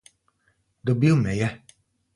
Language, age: Slovenian, 50-59